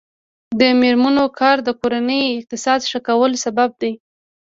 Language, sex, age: Pashto, female, 19-29